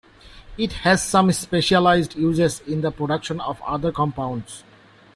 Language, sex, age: English, male, 40-49